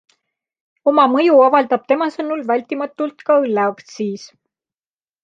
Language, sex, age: Estonian, female, 30-39